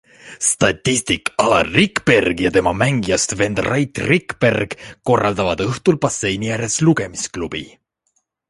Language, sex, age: Estonian, male, 19-29